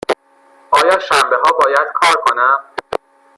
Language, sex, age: Persian, male, 19-29